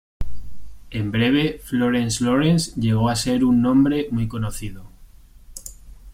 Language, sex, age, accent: Spanish, male, 30-39, España: Norte peninsular (Asturias, Castilla y León, Cantabria, País Vasco, Navarra, Aragón, La Rioja, Guadalajara, Cuenca)